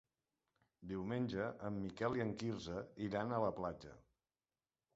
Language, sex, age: Catalan, male, 50-59